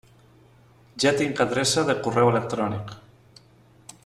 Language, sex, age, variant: Catalan, male, 40-49, Central